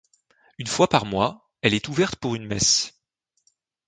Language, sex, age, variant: French, male, 19-29, Français de métropole